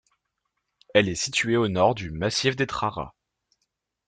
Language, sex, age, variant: French, male, 19-29, Français de métropole